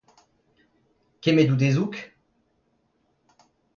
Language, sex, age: Breton, male, 30-39